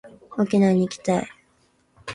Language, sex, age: Japanese, female, 19-29